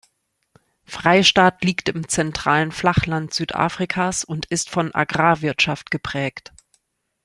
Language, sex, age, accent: German, female, 40-49, Deutschland Deutsch